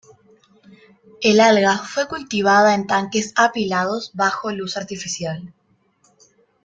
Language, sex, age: Spanish, female, under 19